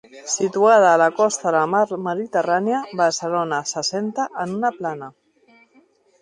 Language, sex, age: Catalan, female, 40-49